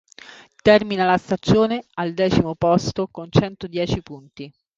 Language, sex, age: Italian, female, 40-49